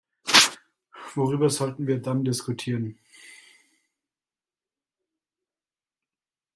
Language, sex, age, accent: German, male, 19-29, Österreichisches Deutsch